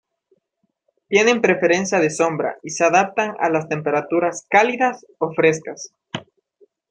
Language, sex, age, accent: Spanish, male, 19-29, Andino-Pacífico: Colombia, Perú, Ecuador, oeste de Bolivia y Venezuela andina